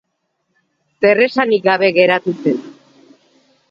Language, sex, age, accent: Basque, female, 50-59, Mendebalekoa (Araba, Bizkaia, Gipuzkoako mendebaleko herri batzuk)